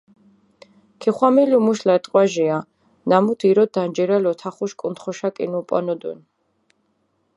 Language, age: Mingrelian, 40-49